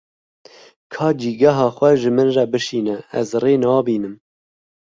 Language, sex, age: Kurdish, male, 30-39